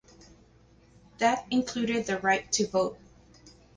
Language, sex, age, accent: English, female, 40-49, United States English